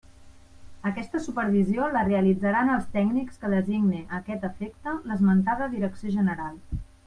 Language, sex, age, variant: Catalan, female, 30-39, Central